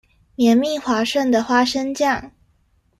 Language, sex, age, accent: Chinese, female, 19-29, 出生地：臺北市